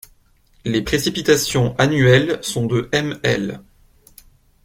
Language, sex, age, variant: French, male, 19-29, Français de métropole